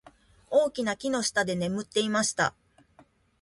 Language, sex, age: Japanese, female, 50-59